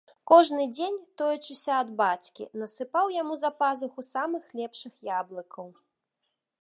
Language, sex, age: Belarusian, female, 30-39